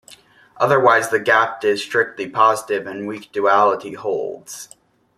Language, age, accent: English, 19-29, United States English